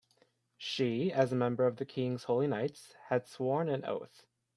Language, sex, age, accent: English, male, 19-29, United States English